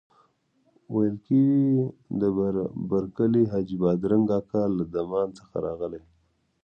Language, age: Pashto, 19-29